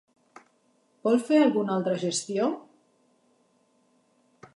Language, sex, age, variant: Catalan, female, 50-59, Central